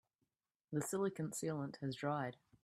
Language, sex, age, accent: English, female, 40-49, Australian English